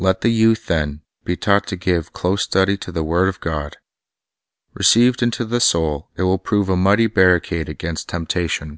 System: none